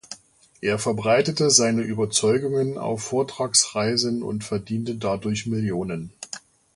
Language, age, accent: German, 50-59, Deutschland Deutsch